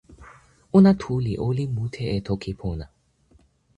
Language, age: Toki Pona, under 19